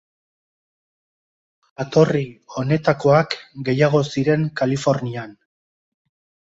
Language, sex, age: Basque, male, 40-49